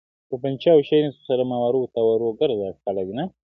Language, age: Pashto, 19-29